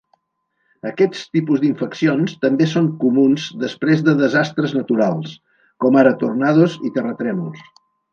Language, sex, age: Catalan, male, 80-89